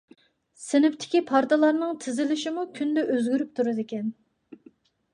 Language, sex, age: Uyghur, female, 40-49